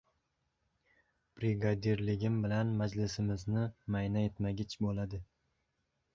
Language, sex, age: Uzbek, male, 19-29